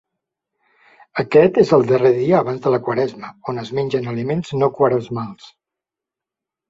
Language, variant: Catalan, Central